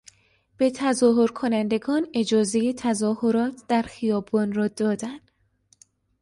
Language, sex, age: Persian, female, 19-29